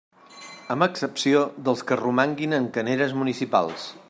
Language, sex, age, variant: Catalan, male, 50-59, Central